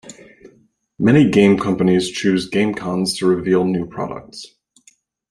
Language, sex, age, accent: English, male, 30-39, United States English